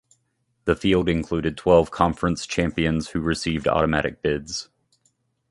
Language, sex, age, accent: English, male, 30-39, United States English